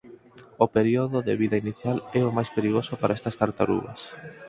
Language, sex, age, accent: Galician, male, 19-29, Normativo (estándar)